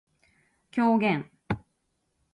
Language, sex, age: Japanese, female, 40-49